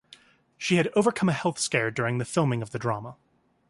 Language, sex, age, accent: English, male, 30-39, United States English